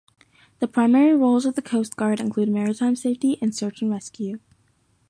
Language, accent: English, United States English